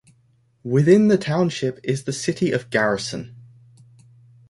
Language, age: English, 19-29